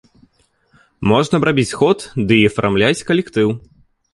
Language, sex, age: Belarusian, male, 19-29